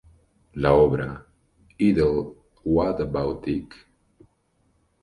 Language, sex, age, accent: Spanish, male, 19-29, Andino-Pacífico: Colombia, Perú, Ecuador, oeste de Bolivia y Venezuela andina